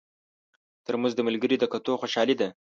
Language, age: Pashto, under 19